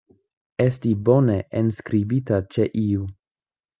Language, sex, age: Esperanto, male, 19-29